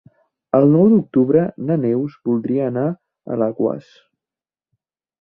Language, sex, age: Catalan, male, 19-29